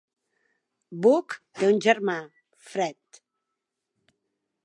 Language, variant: Catalan, Central